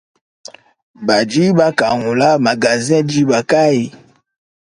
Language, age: Luba-Lulua, 30-39